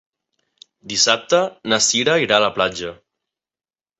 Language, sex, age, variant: Catalan, male, 19-29, Central